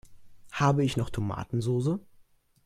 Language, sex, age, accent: German, male, under 19, Deutschland Deutsch